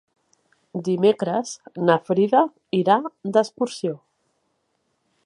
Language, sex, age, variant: Catalan, female, 40-49, Central